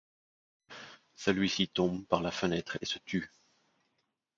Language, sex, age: French, male, 30-39